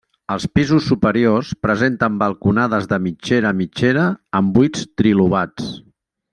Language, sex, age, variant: Catalan, male, 50-59, Central